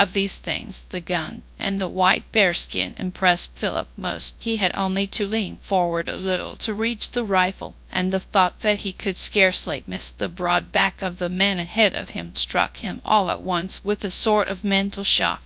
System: TTS, GradTTS